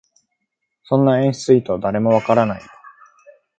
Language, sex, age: Japanese, male, 19-29